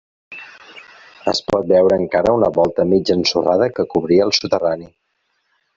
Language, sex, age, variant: Catalan, male, 40-49, Central